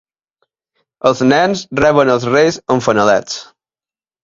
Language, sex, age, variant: Catalan, male, 19-29, Balear